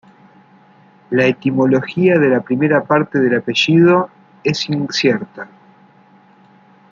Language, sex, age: Spanish, male, 40-49